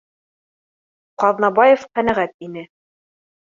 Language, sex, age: Bashkir, female, 30-39